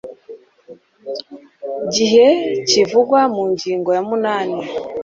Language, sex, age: Kinyarwanda, female, 30-39